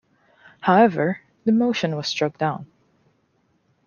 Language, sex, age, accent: English, female, 19-29, Canadian English